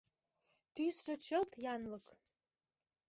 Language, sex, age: Mari, female, under 19